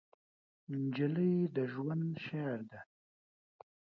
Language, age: Pashto, 19-29